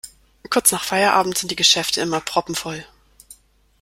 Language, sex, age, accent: German, female, 30-39, Deutschland Deutsch